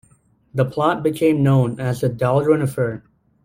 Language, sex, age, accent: English, male, under 19, United States English